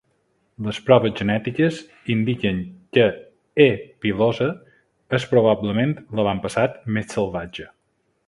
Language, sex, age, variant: Catalan, male, 40-49, Balear